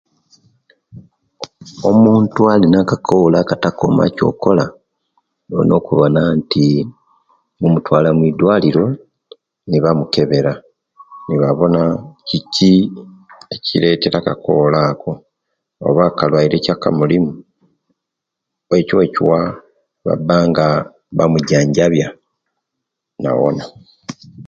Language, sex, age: Kenyi, male, 40-49